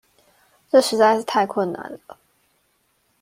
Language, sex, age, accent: Chinese, female, 19-29, 出生地：宜蘭縣